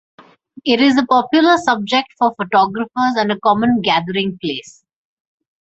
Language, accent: English, India and South Asia (India, Pakistan, Sri Lanka)